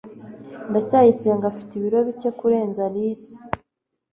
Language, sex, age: Kinyarwanda, female, 19-29